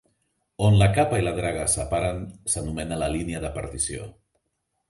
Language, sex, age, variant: Catalan, male, 40-49, Central